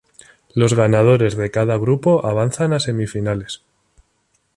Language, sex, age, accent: Spanish, male, 19-29, España: Norte peninsular (Asturias, Castilla y León, Cantabria, País Vasco, Navarra, Aragón, La Rioja, Guadalajara, Cuenca)